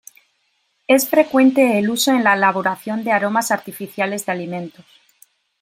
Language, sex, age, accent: Spanish, female, 40-49, España: Norte peninsular (Asturias, Castilla y León, Cantabria, País Vasco, Navarra, Aragón, La Rioja, Guadalajara, Cuenca)